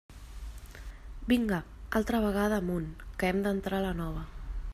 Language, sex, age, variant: Catalan, female, 19-29, Central